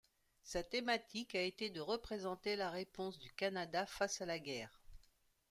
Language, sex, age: French, female, 50-59